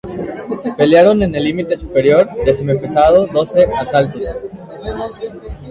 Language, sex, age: Spanish, female, 30-39